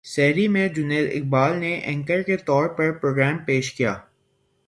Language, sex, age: Urdu, male, 19-29